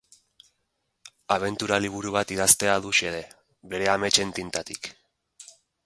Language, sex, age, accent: Basque, male, 30-39, Erdialdekoa edo Nafarra (Gipuzkoa, Nafarroa)